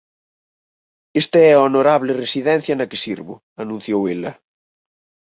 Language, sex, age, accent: Galician, male, 19-29, Normativo (estándar)